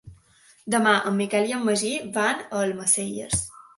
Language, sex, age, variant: Catalan, female, under 19, Balear